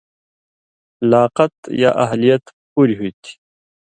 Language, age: Indus Kohistani, 30-39